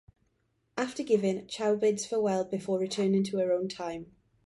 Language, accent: English, Welsh English